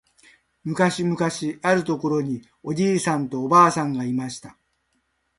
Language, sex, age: Japanese, male, 60-69